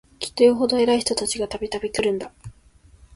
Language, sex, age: Japanese, female, 19-29